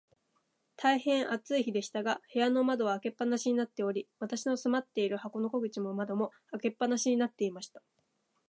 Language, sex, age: Japanese, female, 19-29